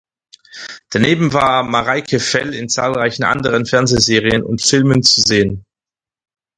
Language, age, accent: German, 30-39, Deutschland Deutsch